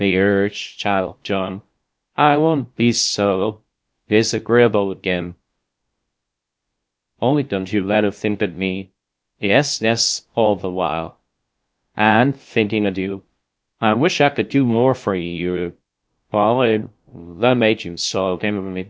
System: TTS, VITS